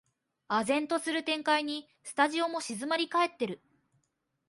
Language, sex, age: Japanese, female, 19-29